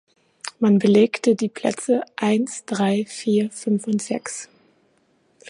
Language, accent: German, Deutschland Deutsch